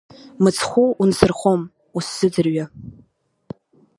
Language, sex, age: Abkhazian, female, under 19